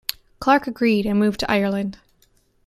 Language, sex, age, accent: English, female, 19-29, United States English